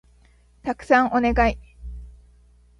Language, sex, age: Japanese, female, 19-29